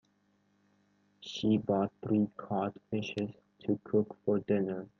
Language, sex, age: English, male, under 19